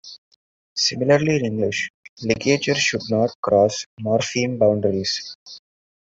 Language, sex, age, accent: English, male, 19-29, India and South Asia (India, Pakistan, Sri Lanka)